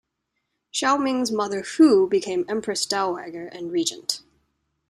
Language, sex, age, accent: English, female, 19-29, Canadian English